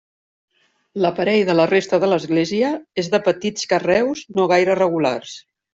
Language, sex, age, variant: Catalan, female, 50-59, Central